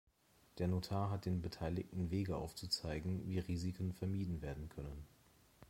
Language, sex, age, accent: German, male, 30-39, Deutschland Deutsch